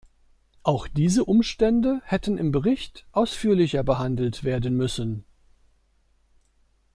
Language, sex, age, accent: German, male, 50-59, Deutschland Deutsch